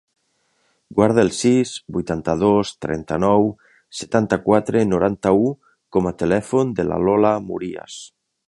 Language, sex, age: Catalan, male, 40-49